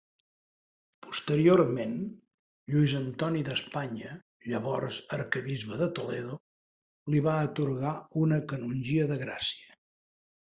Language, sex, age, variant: Catalan, male, 60-69, Central